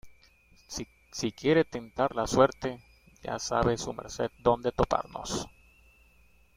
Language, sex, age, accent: Spanish, male, 30-39, Caribe: Cuba, Venezuela, Puerto Rico, República Dominicana, Panamá, Colombia caribeña, México caribeño, Costa del golfo de México